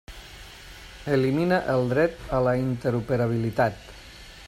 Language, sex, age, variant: Catalan, male, 60-69, Nord-Occidental